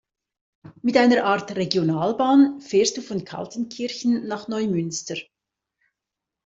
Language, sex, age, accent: German, female, 50-59, Schweizerdeutsch